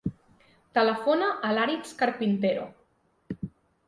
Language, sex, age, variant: Catalan, female, 19-29, Central